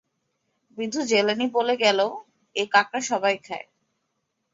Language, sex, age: Bengali, female, 19-29